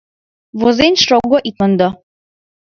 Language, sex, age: Mari, female, 19-29